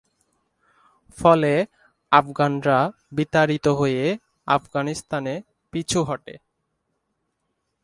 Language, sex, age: Bengali, male, 19-29